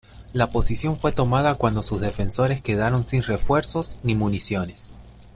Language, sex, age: Spanish, male, 30-39